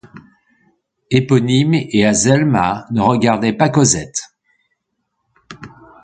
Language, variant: French, Français de métropole